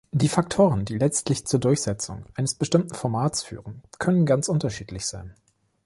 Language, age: German, 30-39